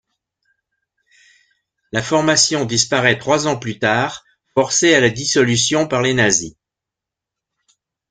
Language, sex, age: French, male, 60-69